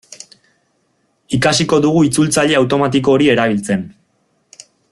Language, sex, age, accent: Basque, male, 19-29, Erdialdekoa edo Nafarra (Gipuzkoa, Nafarroa)